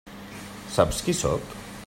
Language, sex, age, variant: Catalan, male, 40-49, Central